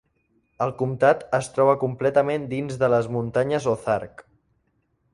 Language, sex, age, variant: Catalan, male, under 19, Central